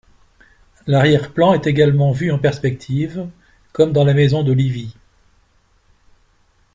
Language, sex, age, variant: French, male, 60-69, Français de métropole